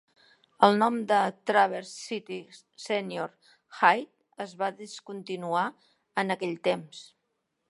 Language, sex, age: Catalan, female, 60-69